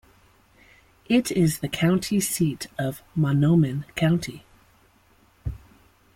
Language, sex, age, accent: English, female, 40-49, United States English